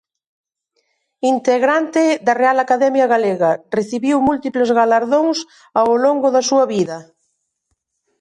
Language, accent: Galician, Neofalante